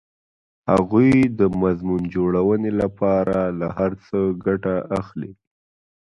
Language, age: Pashto, 19-29